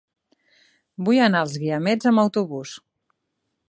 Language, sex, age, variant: Catalan, female, 30-39, Nord-Occidental